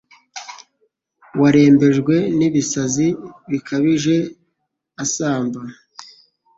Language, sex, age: Kinyarwanda, male, 19-29